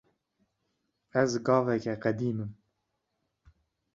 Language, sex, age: Kurdish, male, 19-29